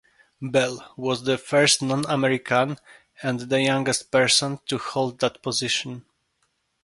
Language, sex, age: English, male, 30-39